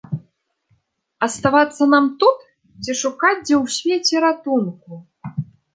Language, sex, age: Belarusian, female, 19-29